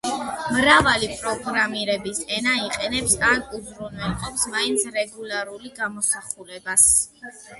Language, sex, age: Georgian, female, under 19